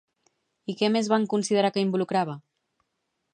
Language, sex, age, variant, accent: Catalan, female, 40-49, Central, central